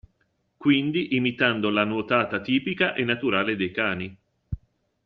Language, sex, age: Italian, male, 50-59